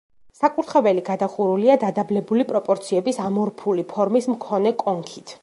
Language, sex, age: Georgian, female, 19-29